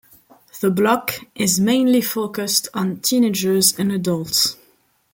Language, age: English, 19-29